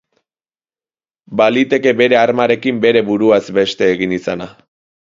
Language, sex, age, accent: Basque, male, 19-29, Mendebalekoa (Araba, Bizkaia, Gipuzkoako mendebaleko herri batzuk)